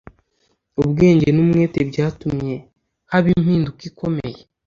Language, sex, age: Kinyarwanda, male, under 19